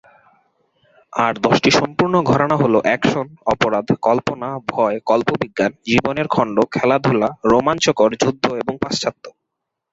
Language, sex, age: Bengali, male, 19-29